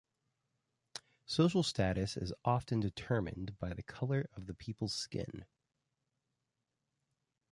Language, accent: English, United States English